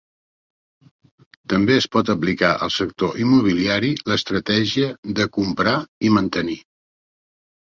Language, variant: Catalan, Central